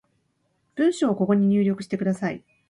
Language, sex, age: Japanese, female, 50-59